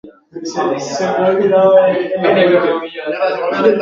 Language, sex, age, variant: Catalan, male, under 19, Alacantí